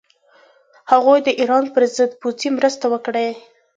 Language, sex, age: Pashto, female, under 19